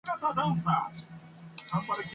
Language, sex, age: English, female, 19-29